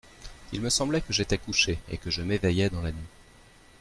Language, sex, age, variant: French, male, 30-39, Français de métropole